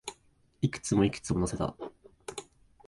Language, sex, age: Japanese, male, 19-29